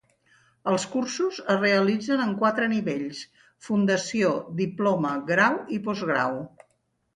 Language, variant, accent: Catalan, Central, central